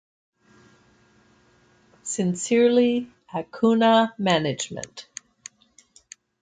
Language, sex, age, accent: English, female, 60-69, Canadian English